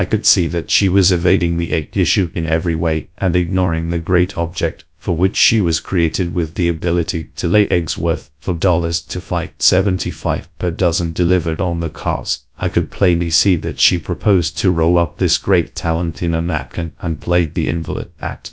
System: TTS, GradTTS